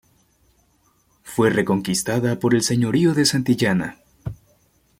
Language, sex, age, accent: Spanish, male, 19-29, México